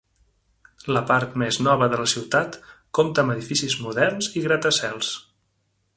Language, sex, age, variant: Catalan, male, 40-49, Central